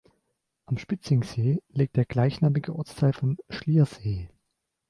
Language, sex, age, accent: German, male, 19-29, Deutschland Deutsch